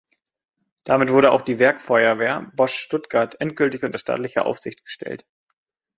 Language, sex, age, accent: German, male, 30-39, Deutschland Deutsch